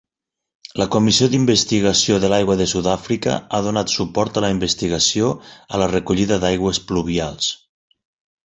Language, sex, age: Catalan, male, 40-49